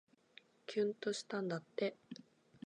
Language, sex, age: Japanese, female, 19-29